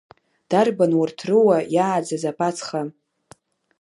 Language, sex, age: Abkhazian, female, under 19